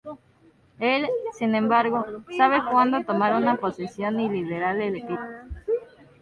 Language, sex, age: Spanish, female, 19-29